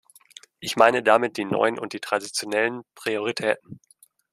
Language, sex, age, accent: German, male, 19-29, Deutschland Deutsch